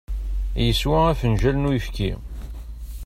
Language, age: Kabyle, 30-39